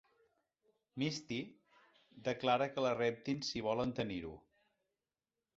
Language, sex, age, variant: Catalan, male, 40-49, Central